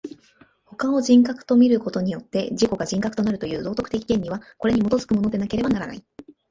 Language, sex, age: Japanese, male, 19-29